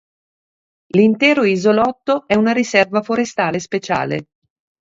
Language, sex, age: Italian, female, 40-49